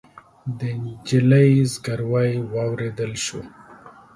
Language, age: Pashto, 40-49